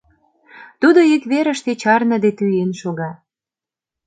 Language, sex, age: Mari, female, 30-39